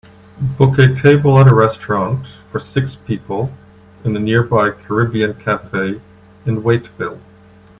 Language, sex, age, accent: English, male, 50-59, Canadian English